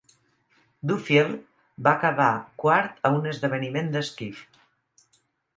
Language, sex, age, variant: Catalan, female, 60-69, Central